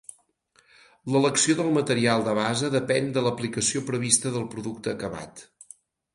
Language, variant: Catalan, Central